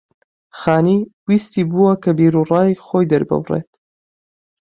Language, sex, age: Central Kurdish, male, 19-29